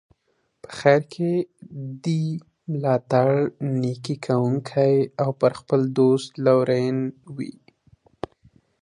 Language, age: Pashto, 19-29